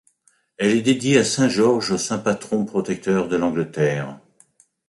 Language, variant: French, Français de métropole